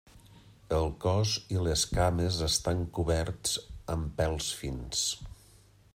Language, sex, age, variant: Catalan, male, 50-59, Nord-Occidental